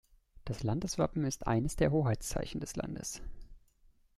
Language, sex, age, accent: German, male, 19-29, Deutschland Deutsch